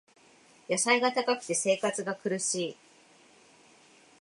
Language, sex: Japanese, female